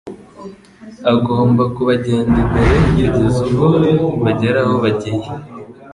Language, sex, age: Kinyarwanda, male, 19-29